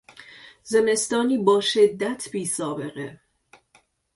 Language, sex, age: Persian, female, 30-39